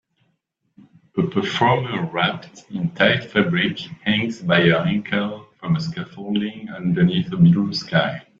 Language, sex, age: English, male, 19-29